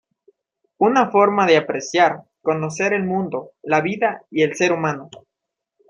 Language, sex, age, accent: Spanish, male, 19-29, Andino-Pacífico: Colombia, Perú, Ecuador, oeste de Bolivia y Venezuela andina